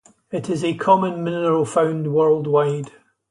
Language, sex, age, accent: English, male, 70-79, Scottish English